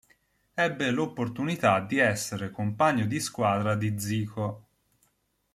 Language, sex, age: Italian, male, 19-29